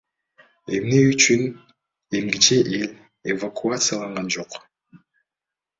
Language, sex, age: Kyrgyz, male, 19-29